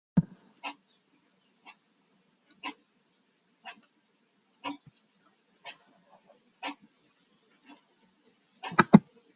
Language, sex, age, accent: English, female, 30-39, United States English